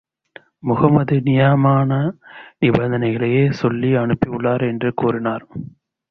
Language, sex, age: Tamil, male, 30-39